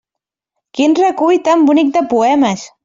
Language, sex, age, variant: Catalan, female, 19-29, Central